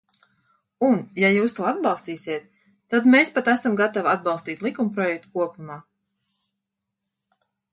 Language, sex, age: Latvian, female, 30-39